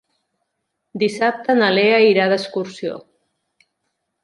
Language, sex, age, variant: Catalan, female, 40-49, Central